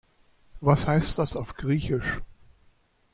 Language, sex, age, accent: German, male, 70-79, Deutschland Deutsch